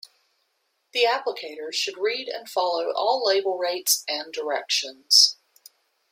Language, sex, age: English, female, 40-49